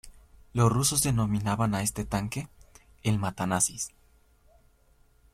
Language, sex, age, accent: Spanish, male, 19-29, Andino-Pacífico: Colombia, Perú, Ecuador, oeste de Bolivia y Venezuela andina